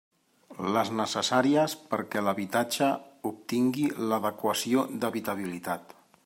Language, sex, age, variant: Catalan, male, 40-49, Central